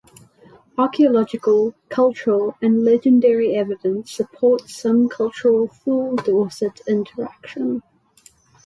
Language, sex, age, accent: English, female, under 19, England English; Southern African (South Africa, Zimbabwe, Namibia)